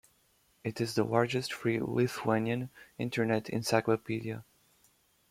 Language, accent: English, United States English